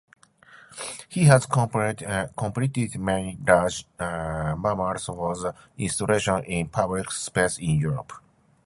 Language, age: English, 50-59